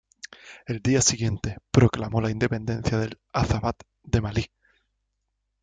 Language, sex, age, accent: Spanish, male, 19-29, España: Sur peninsular (Andalucia, Extremadura, Murcia)